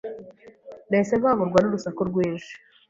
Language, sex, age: Kinyarwanda, female, 19-29